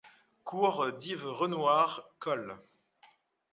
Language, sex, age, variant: French, male, 30-39, Français de métropole